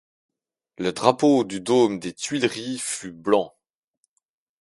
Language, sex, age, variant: French, male, 40-49, Français de métropole